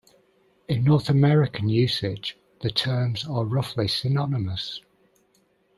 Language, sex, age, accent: English, male, 50-59, England English